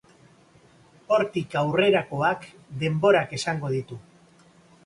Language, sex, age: Basque, male, 50-59